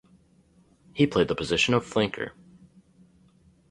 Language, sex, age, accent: English, male, 30-39, United States English